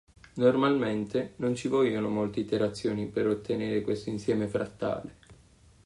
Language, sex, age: Italian, male, 19-29